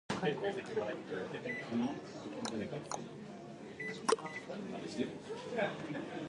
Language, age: English, under 19